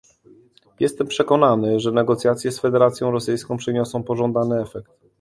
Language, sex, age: Polish, male, 40-49